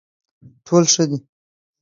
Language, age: Pashto, 19-29